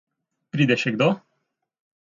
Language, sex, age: Slovenian, male, 19-29